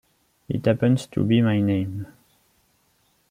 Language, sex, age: English, male, 19-29